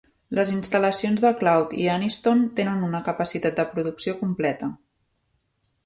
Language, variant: Catalan, Central